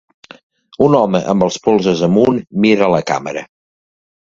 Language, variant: Catalan, Central